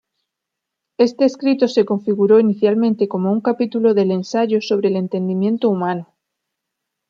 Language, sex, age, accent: Spanish, female, 30-39, España: Sur peninsular (Andalucia, Extremadura, Murcia)